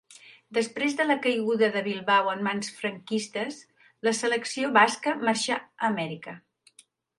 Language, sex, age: Catalan, female, 60-69